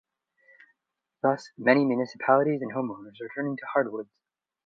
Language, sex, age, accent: English, male, 19-29, United States English